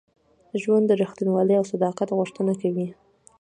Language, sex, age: Pashto, female, 19-29